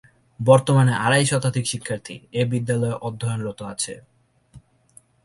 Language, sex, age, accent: Bengali, male, 19-29, Native